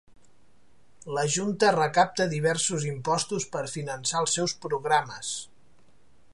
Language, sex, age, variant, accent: Catalan, male, 30-39, Central, Oriental